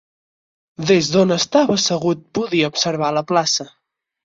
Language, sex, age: Catalan, male, 19-29